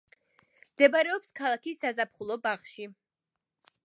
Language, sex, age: Georgian, female, 19-29